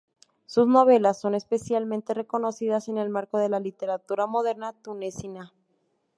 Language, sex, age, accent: Spanish, female, 19-29, México